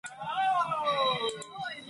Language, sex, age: English, female, 19-29